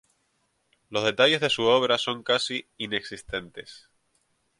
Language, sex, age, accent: Spanish, male, 19-29, España: Islas Canarias